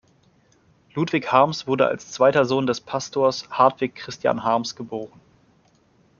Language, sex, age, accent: German, male, 30-39, Deutschland Deutsch